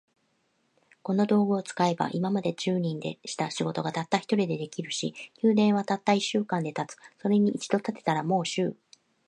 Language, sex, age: Japanese, female, 50-59